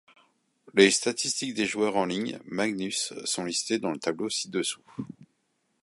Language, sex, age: French, male, 40-49